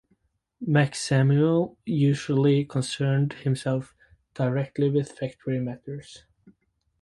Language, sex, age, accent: English, male, under 19, United States English